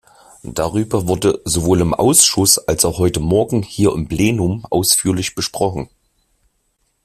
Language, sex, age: German, male, 30-39